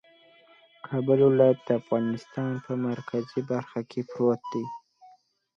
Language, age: Pashto, 19-29